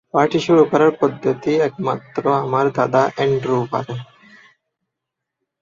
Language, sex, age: Bengali, male, 19-29